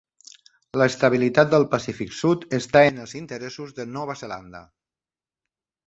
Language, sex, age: Catalan, male, 50-59